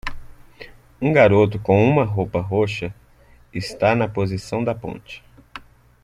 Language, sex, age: Portuguese, male, 30-39